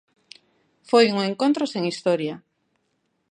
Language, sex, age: Galician, female, 40-49